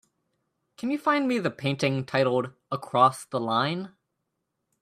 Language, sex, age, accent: English, male, 19-29, United States English